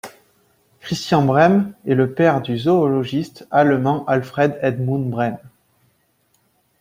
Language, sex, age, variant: French, male, 30-39, Français de métropole